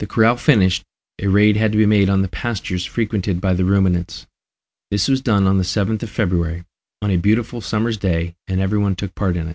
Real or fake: real